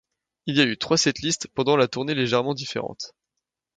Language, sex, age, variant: French, male, 19-29, Français de métropole